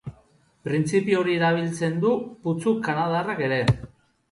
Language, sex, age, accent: Basque, male, 40-49, Mendebalekoa (Araba, Bizkaia, Gipuzkoako mendebaleko herri batzuk)